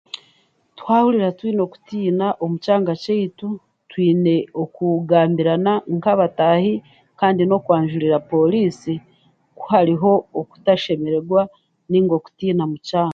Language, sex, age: Chiga, female, 40-49